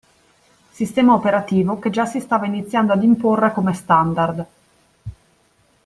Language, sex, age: Italian, female, 30-39